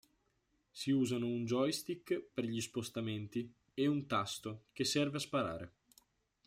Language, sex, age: Italian, male, 19-29